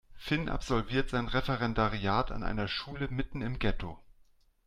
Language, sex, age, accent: German, male, 40-49, Deutschland Deutsch